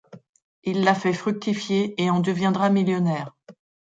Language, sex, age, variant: French, female, 40-49, Français de métropole